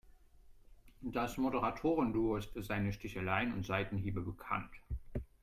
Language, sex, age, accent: German, male, 30-39, Deutschland Deutsch